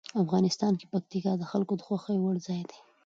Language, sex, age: Pashto, female, 30-39